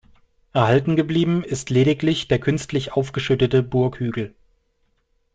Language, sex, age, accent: German, male, 30-39, Deutschland Deutsch